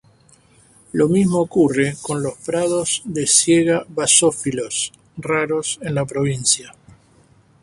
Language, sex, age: Spanish, male, 70-79